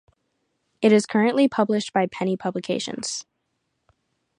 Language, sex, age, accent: English, female, under 19, United States English